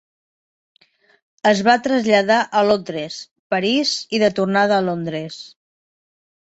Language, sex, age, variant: Catalan, female, 30-39, Septentrional